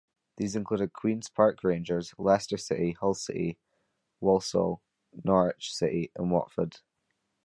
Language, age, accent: English, under 19, Scottish English